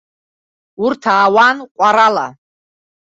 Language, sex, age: Abkhazian, female, 30-39